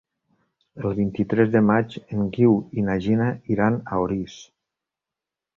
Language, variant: Catalan, Nord-Occidental